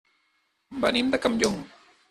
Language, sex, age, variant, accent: Catalan, male, 40-49, Central, central